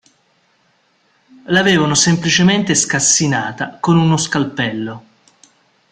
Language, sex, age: Italian, male, 30-39